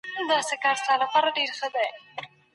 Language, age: Pashto, 30-39